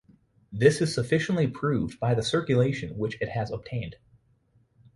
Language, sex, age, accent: English, male, 19-29, United States English